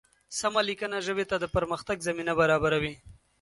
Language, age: Pashto, 19-29